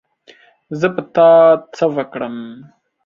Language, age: Pashto, under 19